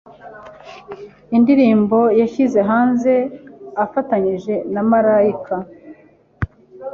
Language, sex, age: Kinyarwanda, female, 40-49